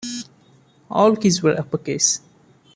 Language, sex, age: English, male, 19-29